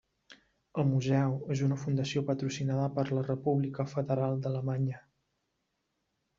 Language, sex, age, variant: Catalan, male, 30-39, Central